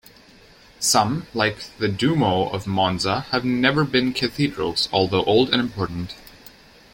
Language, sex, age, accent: English, male, 19-29, United States English